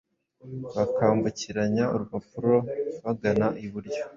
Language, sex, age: Kinyarwanda, male, 19-29